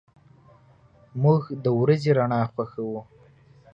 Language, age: Pashto, 19-29